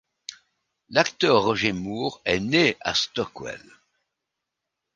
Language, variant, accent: French, Français d'Europe, Français de Belgique